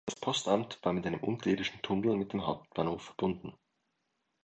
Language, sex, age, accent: German, male, 19-29, Österreichisches Deutsch